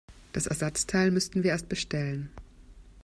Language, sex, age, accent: German, female, 30-39, Österreichisches Deutsch